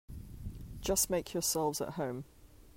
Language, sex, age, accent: English, female, 50-59, England English